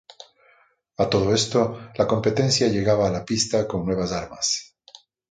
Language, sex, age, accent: Spanish, male, 50-59, Andino-Pacífico: Colombia, Perú, Ecuador, oeste de Bolivia y Venezuela andina